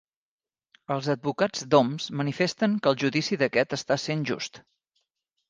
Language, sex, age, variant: Catalan, male, 40-49, Central